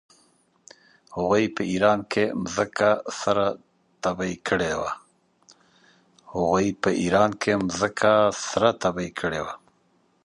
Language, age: Pashto, 50-59